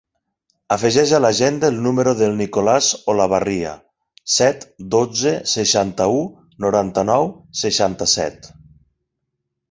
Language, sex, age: Catalan, male, 40-49